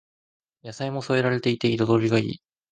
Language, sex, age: Japanese, male, under 19